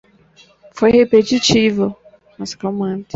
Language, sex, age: Portuguese, female, 19-29